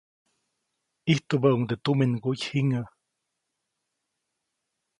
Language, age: Copainalá Zoque, 40-49